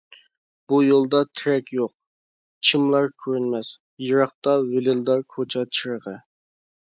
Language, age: Uyghur, 19-29